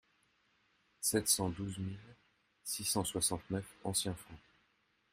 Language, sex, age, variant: French, male, 40-49, Français de métropole